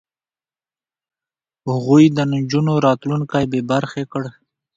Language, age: Pashto, 19-29